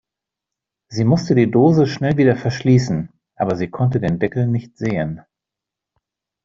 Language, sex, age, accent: German, male, 50-59, Deutschland Deutsch